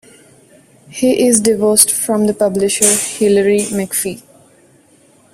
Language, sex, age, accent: English, female, 19-29, India and South Asia (India, Pakistan, Sri Lanka)